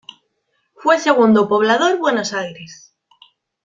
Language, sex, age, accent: Spanish, female, 19-29, España: Norte peninsular (Asturias, Castilla y León, Cantabria, País Vasco, Navarra, Aragón, La Rioja, Guadalajara, Cuenca)